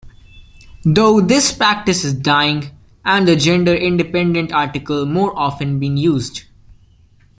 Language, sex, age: English, male, under 19